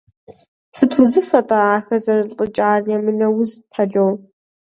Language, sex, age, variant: Kabardian, female, under 19, Адыгэбзэ (Къэбэрдей, Кирил, псоми зэдай)